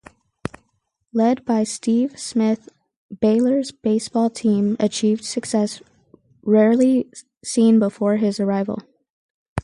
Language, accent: English, United States English